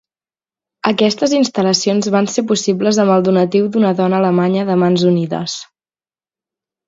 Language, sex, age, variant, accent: Catalan, female, 19-29, Central, central